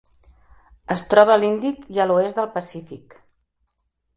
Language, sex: Catalan, female